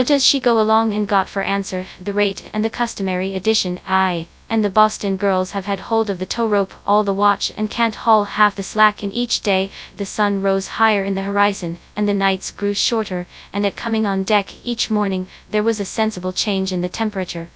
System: TTS, FastPitch